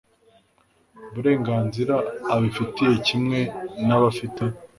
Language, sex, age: Kinyarwanda, male, 19-29